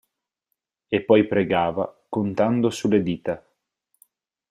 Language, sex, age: Italian, male, 19-29